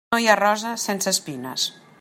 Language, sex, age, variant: Catalan, female, 60-69, Central